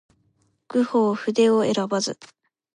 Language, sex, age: Japanese, female, under 19